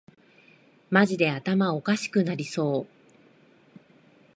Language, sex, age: Japanese, female, 30-39